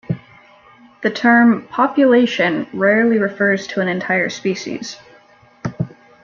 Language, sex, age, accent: English, female, 19-29, United States English